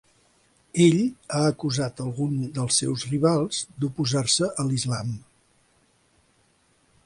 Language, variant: Catalan, Central